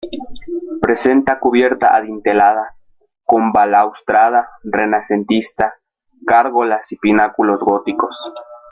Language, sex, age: Spanish, female, 19-29